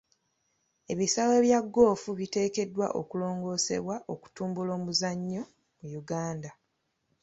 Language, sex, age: Ganda, female, 19-29